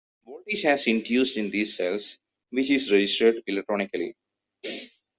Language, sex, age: English, male, 30-39